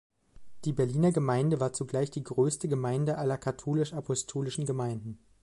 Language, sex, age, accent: German, male, 19-29, Deutschland Deutsch